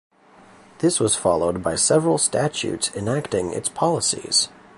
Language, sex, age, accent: English, male, 19-29, Canadian English